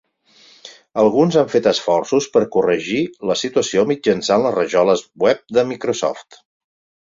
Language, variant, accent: Catalan, Central, Barceloní